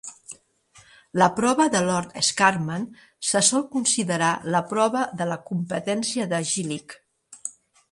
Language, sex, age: Catalan, female, 60-69